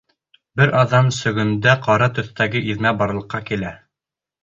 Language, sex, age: Bashkir, male, under 19